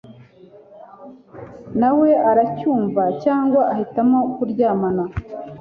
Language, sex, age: Kinyarwanda, female, 30-39